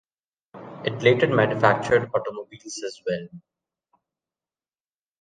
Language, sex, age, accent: English, male, 30-39, United States English